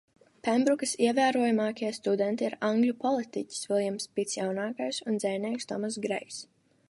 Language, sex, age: Latvian, female, under 19